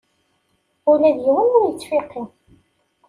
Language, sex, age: Kabyle, female, 19-29